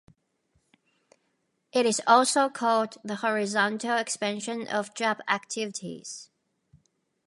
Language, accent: English, United States English